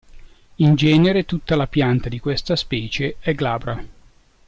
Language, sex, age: Italian, male, 40-49